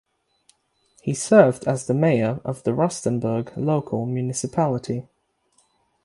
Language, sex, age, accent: English, male, 19-29, United States English; England English